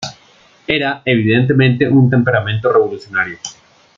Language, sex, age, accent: Spanish, male, 19-29, Andino-Pacífico: Colombia, Perú, Ecuador, oeste de Bolivia y Venezuela andina